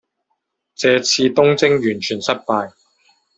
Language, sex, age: Chinese, male, 40-49